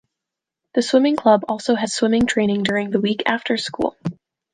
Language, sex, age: English, female, 19-29